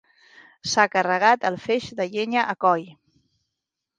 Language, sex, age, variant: Catalan, female, 50-59, Central